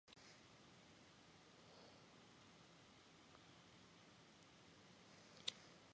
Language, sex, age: Japanese, female, 40-49